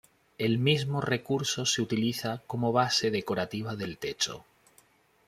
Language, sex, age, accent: Spanish, male, 30-39, España: Norte peninsular (Asturias, Castilla y León, Cantabria, País Vasco, Navarra, Aragón, La Rioja, Guadalajara, Cuenca)